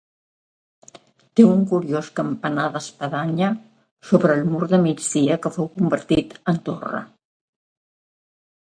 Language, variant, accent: Catalan, Central, central